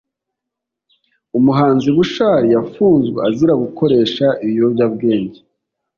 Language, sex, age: Kinyarwanda, male, 40-49